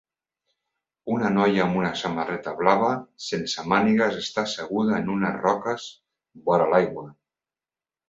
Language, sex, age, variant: Catalan, male, 40-49, Central